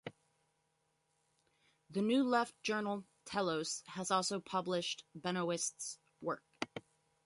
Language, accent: English, United States English